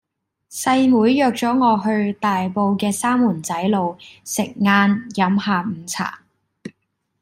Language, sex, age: Cantonese, female, 19-29